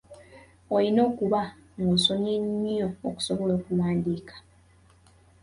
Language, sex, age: Ganda, female, 19-29